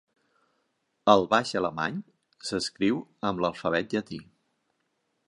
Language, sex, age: Catalan, male, 50-59